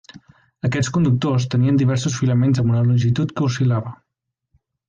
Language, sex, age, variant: Catalan, male, 19-29, Central